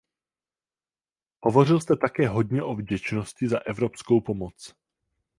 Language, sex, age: Czech, male, 19-29